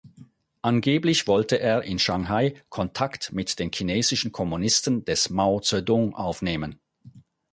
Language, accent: German, Schweizerdeutsch